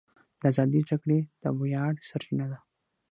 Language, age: Pashto, under 19